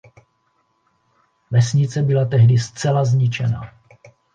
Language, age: Czech, 60-69